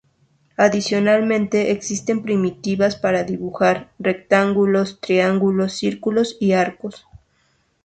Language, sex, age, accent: Spanish, female, 19-29, México